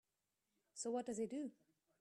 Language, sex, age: English, female, 30-39